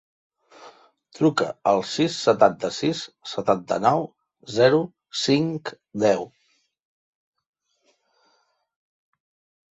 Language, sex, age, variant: Catalan, male, 50-59, Central